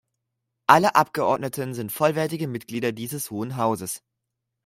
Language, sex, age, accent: German, male, under 19, Deutschland Deutsch